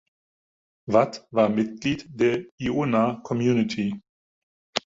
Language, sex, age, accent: German, male, 50-59, Deutschland Deutsch